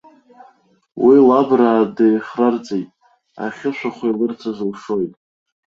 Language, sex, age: Abkhazian, male, 19-29